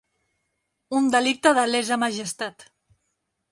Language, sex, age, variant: Catalan, female, 40-49, Central